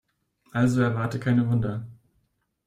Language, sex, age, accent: German, male, 19-29, Deutschland Deutsch